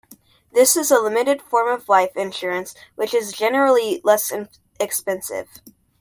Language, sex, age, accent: English, male, under 19, United States English